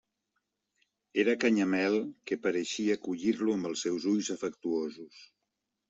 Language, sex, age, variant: Catalan, male, 50-59, Central